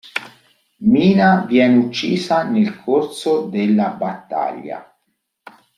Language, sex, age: Italian, male, 40-49